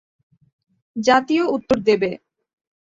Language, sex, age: Bengali, female, 19-29